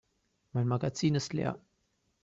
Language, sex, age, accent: German, male, 19-29, Deutschland Deutsch